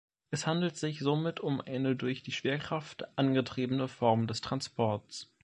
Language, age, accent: German, under 19, Deutschland Deutsch